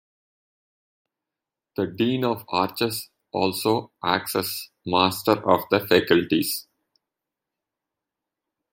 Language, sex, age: English, male, under 19